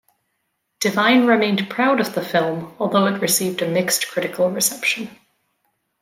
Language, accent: English, Canadian English